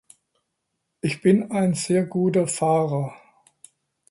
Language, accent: German, Deutschland Deutsch